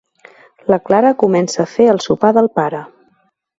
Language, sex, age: Catalan, female, 40-49